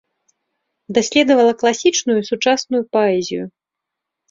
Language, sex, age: Belarusian, female, 40-49